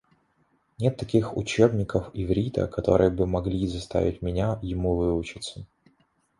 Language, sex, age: Russian, male, 19-29